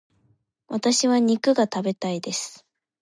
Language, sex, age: Japanese, female, under 19